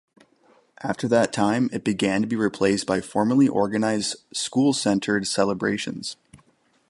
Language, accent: English, United States English